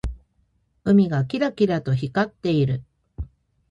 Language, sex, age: Japanese, female, 40-49